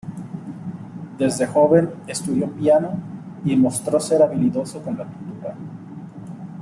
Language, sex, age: Spanish, male, 40-49